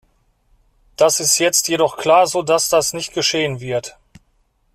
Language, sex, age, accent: German, male, 40-49, Deutschland Deutsch